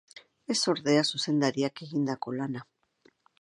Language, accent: Basque, Erdialdekoa edo Nafarra (Gipuzkoa, Nafarroa)